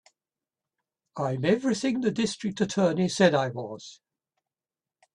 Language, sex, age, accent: English, male, 70-79, England English